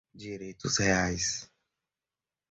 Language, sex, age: Portuguese, male, 30-39